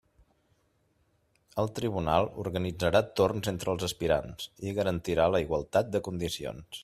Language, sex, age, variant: Catalan, male, 30-39, Central